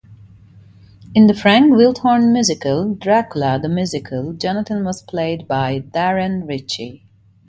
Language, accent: English, United States English